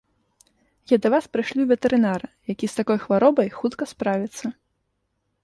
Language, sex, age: Belarusian, female, 19-29